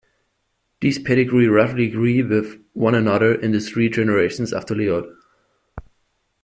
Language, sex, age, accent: English, male, 19-29, United States English